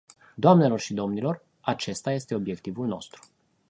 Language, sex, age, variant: Romanian, male, 40-49, Romanian-Romania